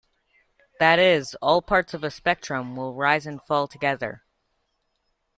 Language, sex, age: English, male, under 19